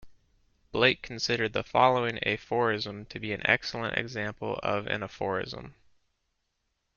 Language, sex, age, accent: English, male, 40-49, United States English